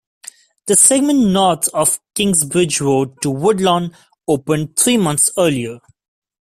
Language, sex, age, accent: English, male, 19-29, India and South Asia (India, Pakistan, Sri Lanka)